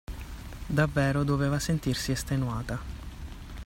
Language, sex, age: Italian, male, 19-29